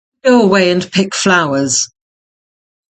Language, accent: English, England English